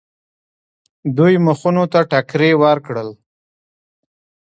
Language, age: Pashto, 30-39